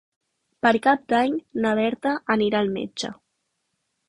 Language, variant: Catalan, Central